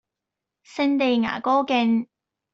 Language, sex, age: Cantonese, female, 19-29